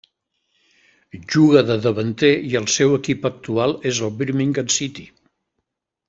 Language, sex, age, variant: Catalan, male, 70-79, Central